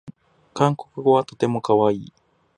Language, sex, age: Japanese, male, 19-29